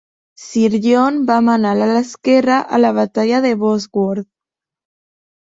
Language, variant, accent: Catalan, Septentrional, septentrional